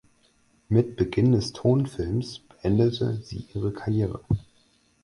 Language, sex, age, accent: German, male, 19-29, Deutschland Deutsch